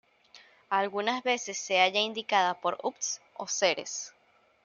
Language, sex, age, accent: Spanish, female, 19-29, Caribe: Cuba, Venezuela, Puerto Rico, República Dominicana, Panamá, Colombia caribeña, México caribeño, Costa del golfo de México